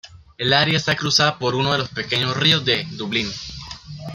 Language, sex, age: Spanish, male, under 19